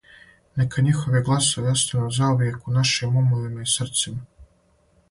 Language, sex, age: Serbian, male, 19-29